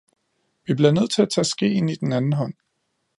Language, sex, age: Danish, male, 30-39